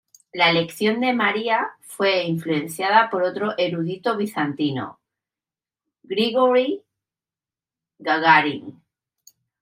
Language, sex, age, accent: Spanish, female, 30-39, España: Centro-Sur peninsular (Madrid, Toledo, Castilla-La Mancha)